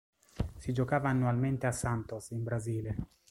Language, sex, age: Italian, male, 30-39